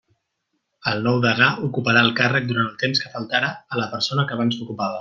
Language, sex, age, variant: Catalan, male, 30-39, Central